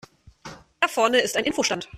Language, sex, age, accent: German, female, 19-29, Deutschland Deutsch